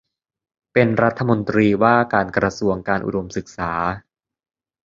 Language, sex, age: Thai, male, 19-29